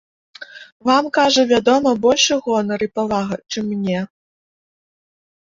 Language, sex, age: Belarusian, female, 30-39